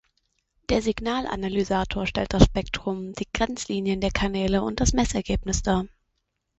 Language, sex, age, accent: German, female, 19-29, Deutschland Deutsch